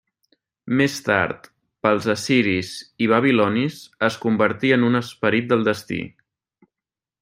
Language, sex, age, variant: Catalan, male, 19-29, Central